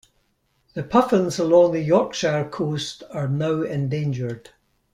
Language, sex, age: English, male, 70-79